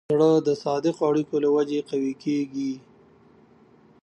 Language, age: Pashto, 30-39